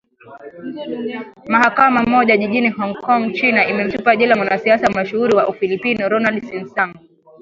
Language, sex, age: Swahili, female, 19-29